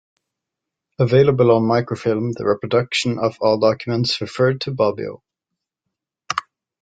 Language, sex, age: English, male, 19-29